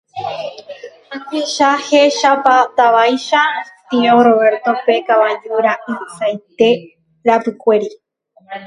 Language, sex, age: Guarani, female, 19-29